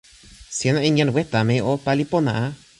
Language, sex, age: Toki Pona, male, 19-29